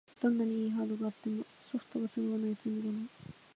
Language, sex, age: Japanese, female, 19-29